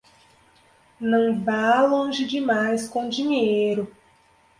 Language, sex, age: Portuguese, female, 30-39